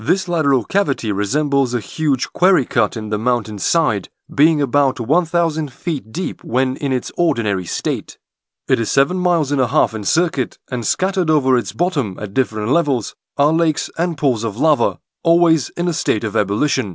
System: none